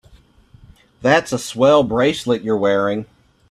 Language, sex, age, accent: English, male, 40-49, United States English